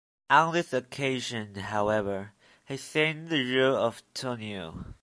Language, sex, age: English, male, under 19